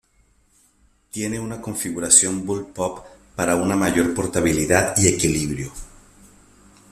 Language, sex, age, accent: Spanish, male, 40-49, Caribe: Cuba, Venezuela, Puerto Rico, República Dominicana, Panamá, Colombia caribeña, México caribeño, Costa del golfo de México